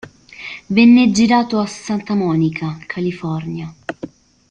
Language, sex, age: Italian, female, 19-29